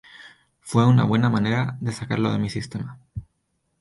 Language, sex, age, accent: Spanish, male, 19-29, Chileno: Chile, Cuyo